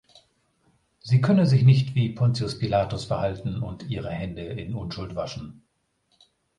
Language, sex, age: German, male, 50-59